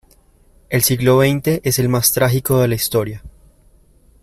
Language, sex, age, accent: Spanish, male, 19-29, Andino-Pacífico: Colombia, Perú, Ecuador, oeste de Bolivia y Venezuela andina